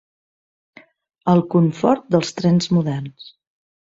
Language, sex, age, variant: Catalan, female, 30-39, Central